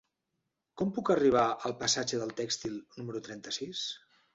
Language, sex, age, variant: Catalan, male, 60-69, Central